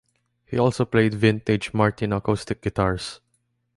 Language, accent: English, Filipino